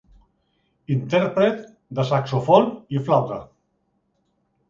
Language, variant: Catalan, Central